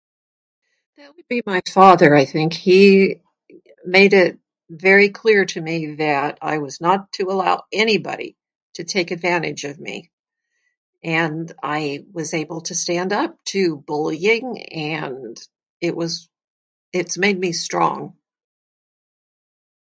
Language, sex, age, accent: English, female, 80-89, United States English